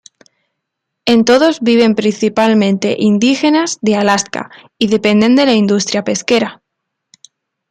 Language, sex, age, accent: Spanish, female, 19-29, España: Sur peninsular (Andalucia, Extremadura, Murcia)